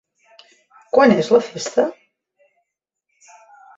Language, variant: Catalan, Central